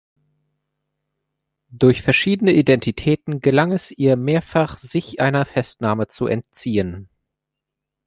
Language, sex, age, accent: German, male, 19-29, Deutschland Deutsch